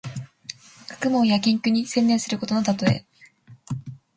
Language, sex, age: Japanese, female, under 19